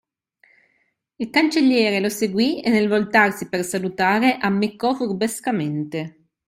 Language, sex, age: Italian, female, 30-39